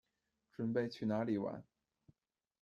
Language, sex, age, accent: Chinese, male, 30-39, 出生地：北京市